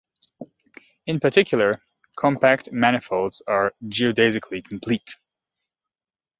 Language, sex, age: English, male, 30-39